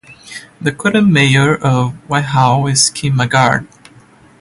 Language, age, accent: English, under 19, United States English